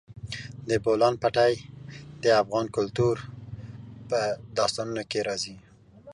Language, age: Pashto, 19-29